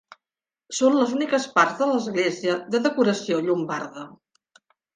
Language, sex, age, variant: Catalan, female, 50-59, Nord-Occidental